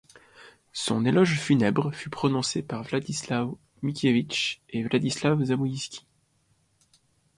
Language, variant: French, Français de métropole